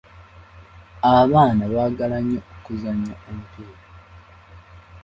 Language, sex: Ganda, male